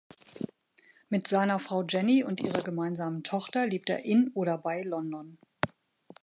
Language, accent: German, Deutschland Deutsch